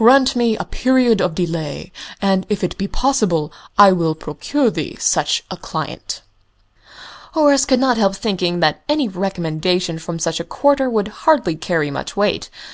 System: none